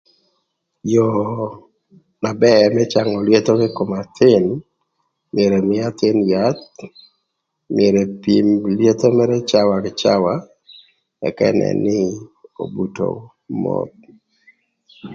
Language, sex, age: Thur, male, 60-69